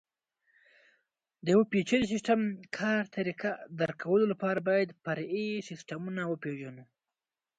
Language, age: Pashto, 19-29